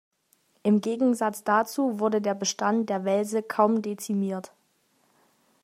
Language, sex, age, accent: German, male, 50-59, Deutschland Deutsch